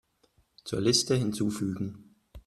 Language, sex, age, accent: German, male, 40-49, Deutschland Deutsch